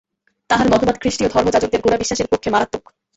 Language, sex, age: Bengali, female, under 19